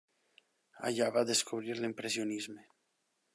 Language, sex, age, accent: Catalan, male, 19-29, valencià